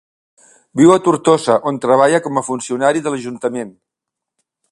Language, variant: Catalan, Central